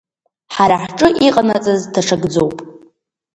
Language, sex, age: Abkhazian, female, under 19